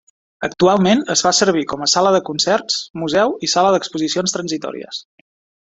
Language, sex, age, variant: Catalan, male, 30-39, Central